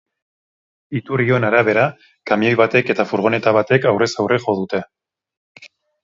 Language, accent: Basque, Erdialdekoa edo Nafarra (Gipuzkoa, Nafarroa)